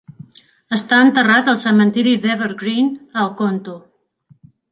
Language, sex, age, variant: Catalan, female, 40-49, Central